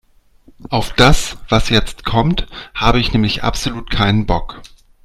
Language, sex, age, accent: German, male, 40-49, Deutschland Deutsch